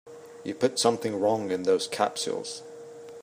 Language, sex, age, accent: English, male, 30-39, England English